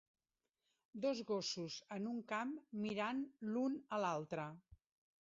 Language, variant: Catalan, Central